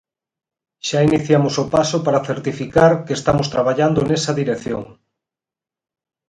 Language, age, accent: Galician, 40-49, Atlántico (seseo e gheada)